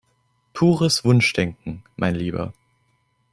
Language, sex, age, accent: German, male, 19-29, Deutschland Deutsch